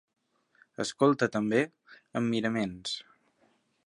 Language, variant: Catalan, Central